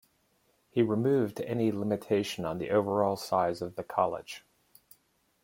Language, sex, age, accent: English, male, 50-59, United States English